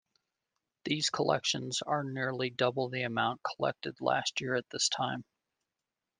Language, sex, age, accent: English, male, 50-59, United States English